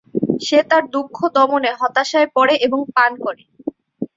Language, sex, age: Bengali, male, 19-29